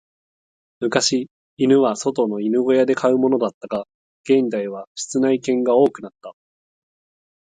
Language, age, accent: Japanese, 19-29, 関西弁